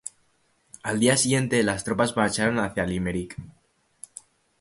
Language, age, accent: Spanish, 19-29, España: Centro-Sur peninsular (Madrid, Toledo, Castilla-La Mancha)